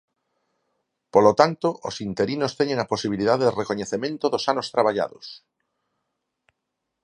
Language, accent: Galician, Normativo (estándar)